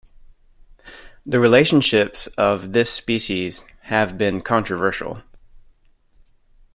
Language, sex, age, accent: English, male, 30-39, United States English